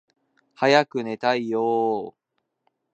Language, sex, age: Japanese, male, 19-29